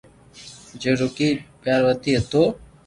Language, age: Loarki, 40-49